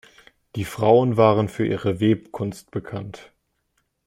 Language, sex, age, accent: German, male, under 19, Deutschland Deutsch